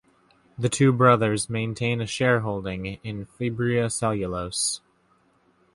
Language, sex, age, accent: English, male, 19-29, United States English